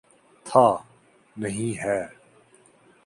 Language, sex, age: Urdu, male, 19-29